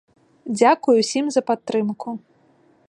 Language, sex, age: Belarusian, female, 19-29